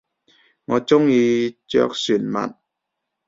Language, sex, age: Cantonese, male, 30-39